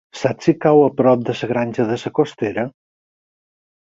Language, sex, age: Catalan, male, 50-59